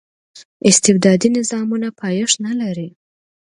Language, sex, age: Pashto, female, 19-29